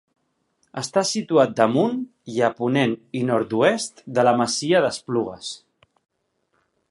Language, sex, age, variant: Catalan, male, 30-39, Central